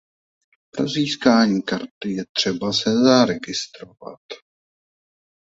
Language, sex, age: Czech, male, 30-39